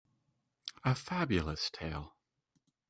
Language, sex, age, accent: English, male, 19-29, Canadian English